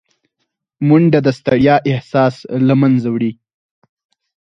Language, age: Pashto, 19-29